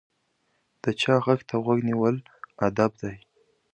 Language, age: Pashto, 19-29